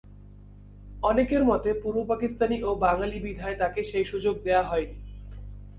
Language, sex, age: Bengali, male, 19-29